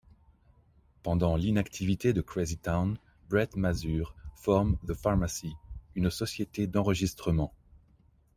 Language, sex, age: French, male, 30-39